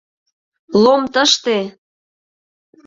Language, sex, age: Mari, female, 30-39